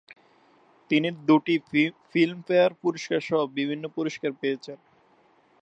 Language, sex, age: Bengali, male, 19-29